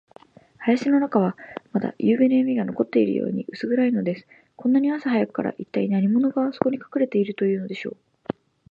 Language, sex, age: Japanese, female, 19-29